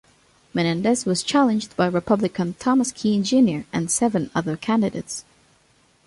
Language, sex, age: English, female, under 19